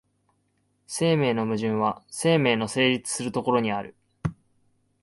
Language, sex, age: Japanese, male, 19-29